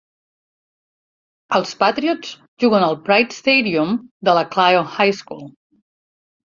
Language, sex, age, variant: Catalan, female, 40-49, Central